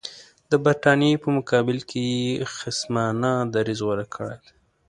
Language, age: Pashto, 19-29